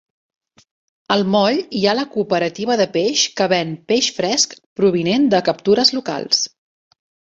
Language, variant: Catalan, Central